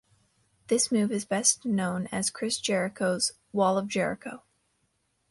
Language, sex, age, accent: English, female, under 19, United States English